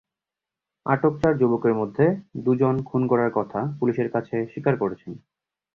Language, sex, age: Bengali, male, 19-29